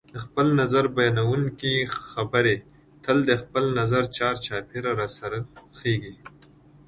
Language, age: Pashto, 19-29